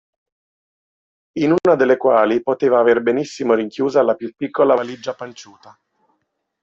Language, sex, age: Italian, male, 40-49